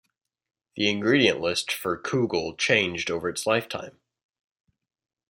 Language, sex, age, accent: English, male, under 19, United States English